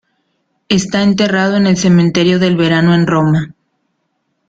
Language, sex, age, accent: Spanish, female, 19-29, México